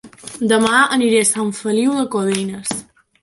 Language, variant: Catalan, Balear